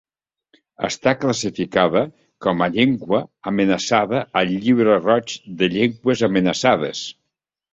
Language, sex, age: Catalan, male, 70-79